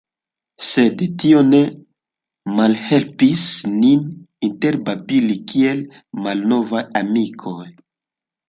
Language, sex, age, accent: Esperanto, male, 19-29, Internacia